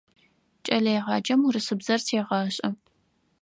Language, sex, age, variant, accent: Adyghe, female, 19-29, Адыгабзэ (Кирил, пстэумэ зэдыряе), Бжъэдыгъу (Bjeduğ)